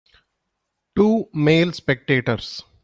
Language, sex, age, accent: English, male, 40-49, India and South Asia (India, Pakistan, Sri Lanka)